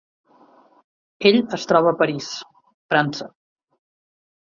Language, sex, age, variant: Catalan, female, 40-49, Central